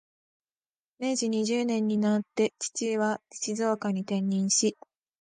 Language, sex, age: Japanese, female, 19-29